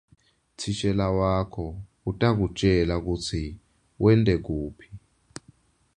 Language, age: Swati, 19-29